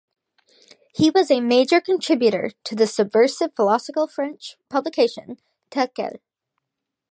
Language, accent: English, United States English